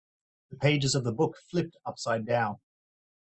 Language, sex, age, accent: English, male, 30-39, Australian English